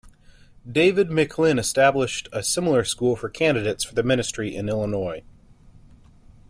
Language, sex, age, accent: English, male, 19-29, United States English